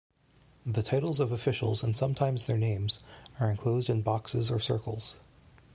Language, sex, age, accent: English, male, 40-49, Canadian English